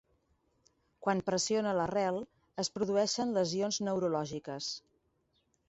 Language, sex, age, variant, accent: Catalan, female, 50-59, Central, central